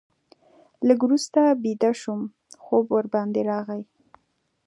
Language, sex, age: Pashto, female, 19-29